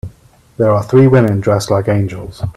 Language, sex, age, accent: English, male, 30-39, Welsh English